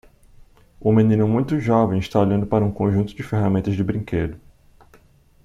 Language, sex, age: Portuguese, male, 19-29